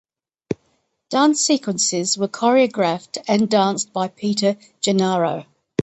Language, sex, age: English, female, 60-69